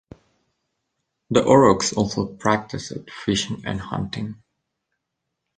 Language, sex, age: English, male, 19-29